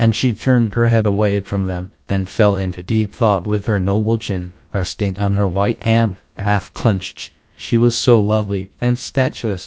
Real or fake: fake